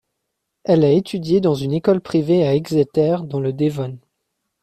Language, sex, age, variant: French, male, under 19, Français de métropole